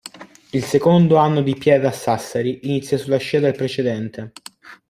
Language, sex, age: Italian, male, under 19